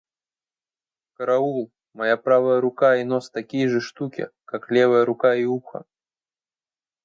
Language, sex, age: Russian, male, 19-29